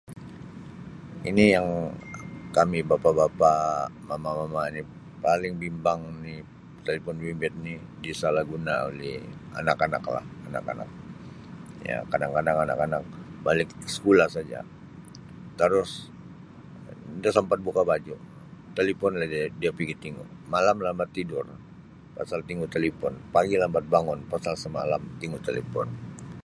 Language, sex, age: Sabah Malay, male, 50-59